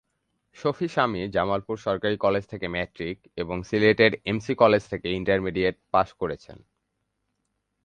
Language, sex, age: Bengali, male, 19-29